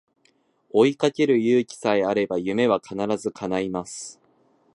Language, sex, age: Japanese, male, 19-29